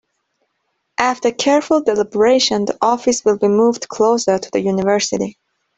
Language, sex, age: English, female, 30-39